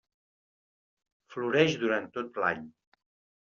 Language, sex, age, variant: Catalan, male, 50-59, Central